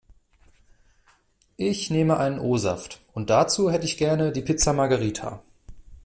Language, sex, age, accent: German, male, 19-29, Deutschland Deutsch